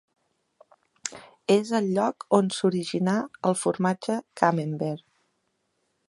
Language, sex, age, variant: Catalan, female, 40-49, Central